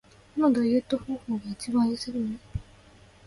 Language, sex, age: Japanese, female, 19-29